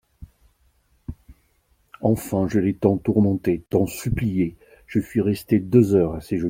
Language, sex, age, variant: French, male, 50-59, Français de métropole